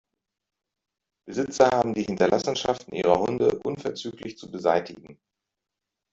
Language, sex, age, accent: German, male, 40-49, Deutschland Deutsch